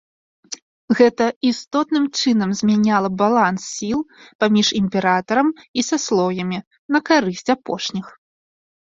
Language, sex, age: Belarusian, female, 19-29